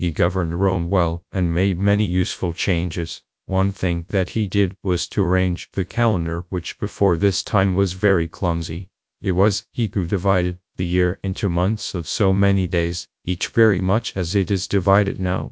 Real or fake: fake